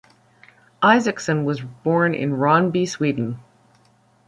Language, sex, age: English, female, 40-49